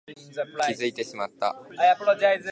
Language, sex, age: Japanese, male, under 19